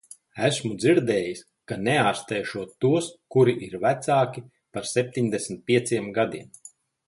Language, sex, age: Latvian, male, 40-49